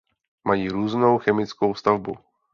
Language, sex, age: Czech, male, 30-39